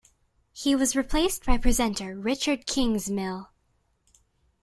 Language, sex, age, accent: English, female, under 19, United States English